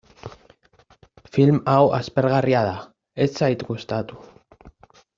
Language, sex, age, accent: Basque, male, 30-39, Mendebalekoa (Araba, Bizkaia, Gipuzkoako mendebaleko herri batzuk)